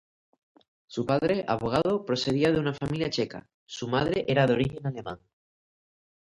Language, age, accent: Spanish, 19-29, España: Islas Canarias